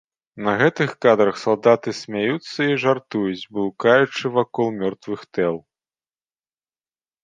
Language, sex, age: Belarusian, male, 40-49